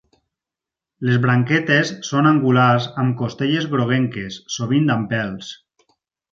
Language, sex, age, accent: Catalan, male, 30-39, valencià